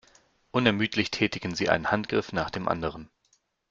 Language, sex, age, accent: German, male, 19-29, Deutschland Deutsch